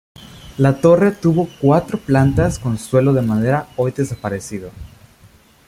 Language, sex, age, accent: Spanish, male, under 19, México